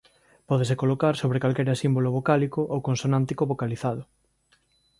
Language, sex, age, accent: Galician, male, 30-39, Normativo (estándar)